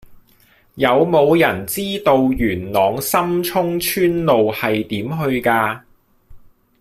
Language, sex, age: Cantonese, male, 40-49